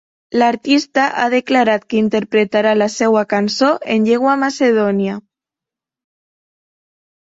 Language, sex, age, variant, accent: Catalan, female, 19-29, Septentrional, septentrional